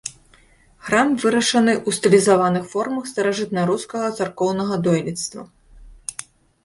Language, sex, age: Belarusian, female, 30-39